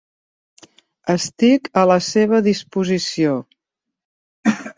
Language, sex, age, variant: Catalan, female, 60-69, Central